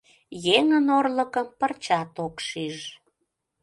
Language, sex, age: Mari, female, 30-39